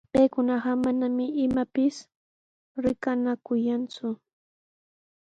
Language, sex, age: Sihuas Ancash Quechua, female, 19-29